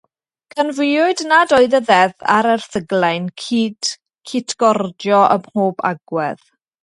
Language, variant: Welsh, Mid Wales